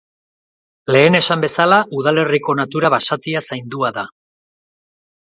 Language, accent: Basque, Erdialdekoa edo Nafarra (Gipuzkoa, Nafarroa)